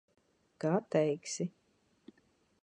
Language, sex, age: Latvian, female, 40-49